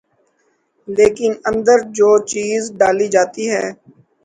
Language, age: Urdu, 40-49